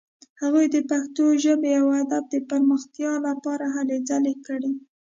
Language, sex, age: Pashto, female, 19-29